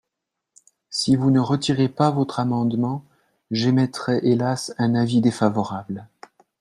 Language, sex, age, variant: French, male, 40-49, Français de métropole